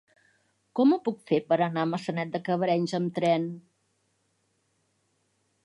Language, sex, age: Catalan, female, 60-69